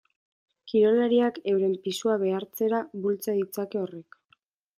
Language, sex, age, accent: Basque, female, 19-29, Mendebalekoa (Araba, Bizkaia, Gipuzkoako mendebaleko herri batzuk)